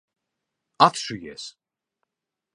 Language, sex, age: Latvian, male, 30-39